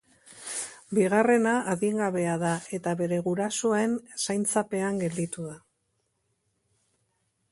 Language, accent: Basque, Mendebalekoa (Araba, Bizkaia, Gipuzkoako mendebaleko herri batzuk)